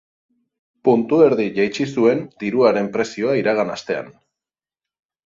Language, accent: Basque, Erdialdekoa edo Nafarra (Gipuzkoa, Nafarroa)